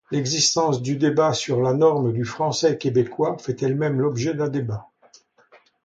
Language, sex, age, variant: French, male, 70-79, Français de métropole